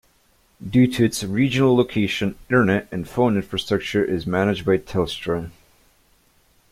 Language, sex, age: English, male, under 19